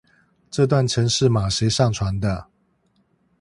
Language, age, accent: Chinese, 50-59, 出生地：臺北市